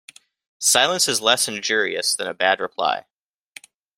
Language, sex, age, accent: English, male, 19-29, United States English